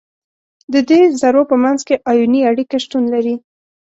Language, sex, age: Pashto, female, 19-29